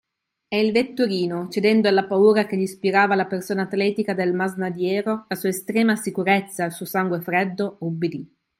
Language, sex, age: Italian, female, 30-39